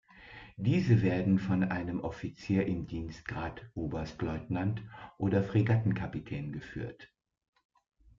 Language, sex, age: German, female, 50-59